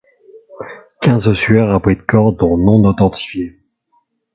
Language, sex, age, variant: French, male, 40-49, Français de métropole